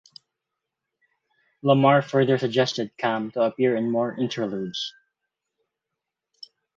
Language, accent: English, Filipino